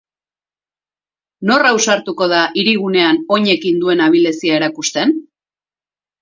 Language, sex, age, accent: Basque, female, 40-49, Erdialdekoa edo Nafarra (Gipuzkoa, Nafarroa)